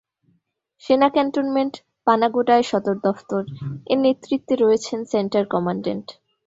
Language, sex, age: Bengali, female, 19-29